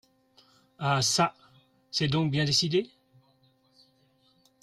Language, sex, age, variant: French, male, 40-49, Français de métropole